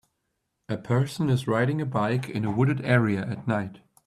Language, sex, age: English, male, 30-39